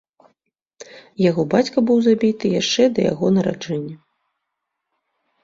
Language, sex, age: Belarusian, female, 30-39